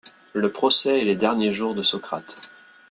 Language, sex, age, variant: French, male, 30-39, Français de métropole